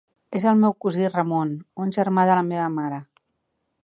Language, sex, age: Catalan, female, 60-69